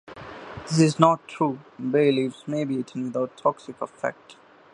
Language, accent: English, India and South Asia (India, Pakistan, Sri Lanka)